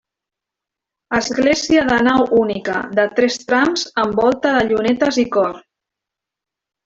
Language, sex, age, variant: Catalan, female, 40-49, Central